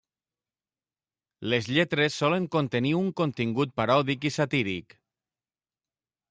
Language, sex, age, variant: Catalan, male, 40-49, Nord-Occidental